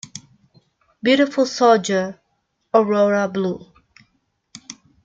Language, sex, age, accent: Spanish, female, 30-39, Rioplatense: Argentina, Uruguay, este de Bolivia, Paraguay